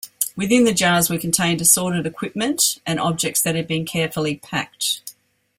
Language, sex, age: English, female, 60-69